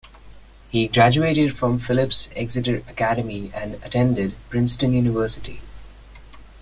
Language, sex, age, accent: English, male, under 19, India and South Asia (India, Pakistan, Sri Lanka)